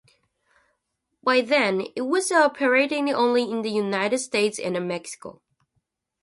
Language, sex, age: English, female, 19-29